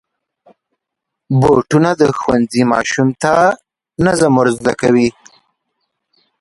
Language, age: Pashto, 30-39